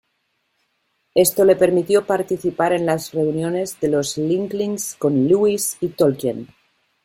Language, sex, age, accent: Spanish, female, 50-59, España: Norte peninsular (Asturias, Castilla y León, Cantabria, País Vasco, Navarra, Aragón, La Rioja, Guadalajara, Cuenca)